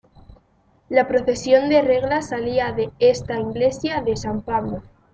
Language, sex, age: Spanish, female, under 19